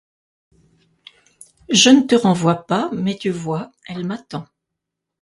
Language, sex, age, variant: French, female, 70-79, Français de métropole